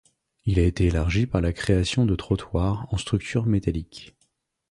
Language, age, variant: French, 30-39, Français de métropole